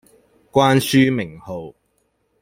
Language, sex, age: Cantonese, male, 30-39